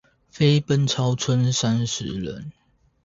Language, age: Chinese, 30-39